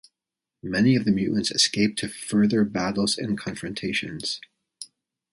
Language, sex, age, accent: English, male, 40-49, United States English